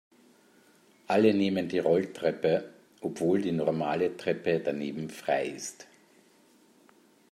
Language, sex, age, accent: German, male, 40-49, Österreichisches Deutsch